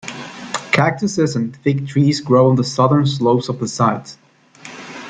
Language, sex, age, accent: English, male, 19-29, United States English